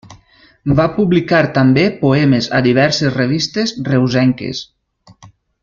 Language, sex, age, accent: Catalan, male, 30-39, valencià